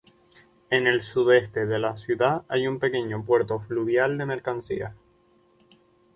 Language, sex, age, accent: Spanish, male, 19-29, España: Islas Canarias